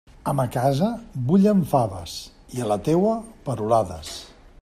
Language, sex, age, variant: Catalan, male, 60-69, Central